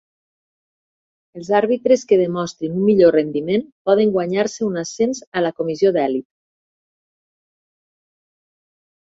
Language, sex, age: Catalan, female, 50-59